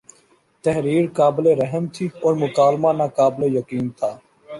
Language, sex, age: Urdu, male, 19-29